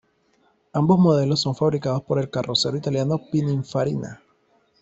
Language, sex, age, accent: Spanish, male, 30-39, Caribe: Cuba, Venezuela, Puerto Rico, República Dominicana, Panamá, Colombia caribeña, México caribeño, Costa del golfo de México